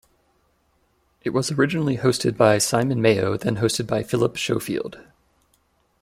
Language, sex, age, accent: English, male, 30-39, United States English